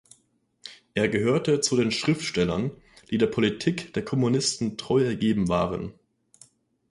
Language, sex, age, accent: German, male, 19-29, Deutschland Deutsch